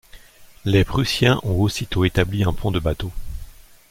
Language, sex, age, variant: French, male, 40-49, Français de métropole